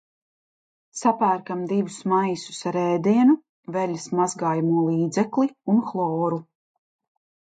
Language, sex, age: Latvian, female, 30-39